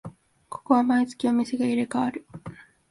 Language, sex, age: Japanese, female, 19-29